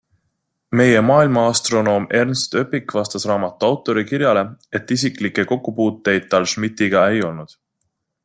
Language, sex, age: Estonian, male, 30-39